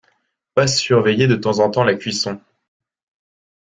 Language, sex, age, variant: French, male, 19-29, Français de métropole